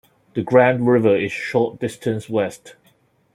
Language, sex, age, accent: English, male, 30-39, Hong Kong English